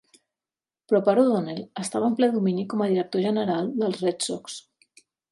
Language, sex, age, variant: Catalan, female, 40-49, Central